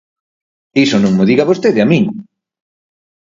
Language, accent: Galician, Oriental (común en zona oriental)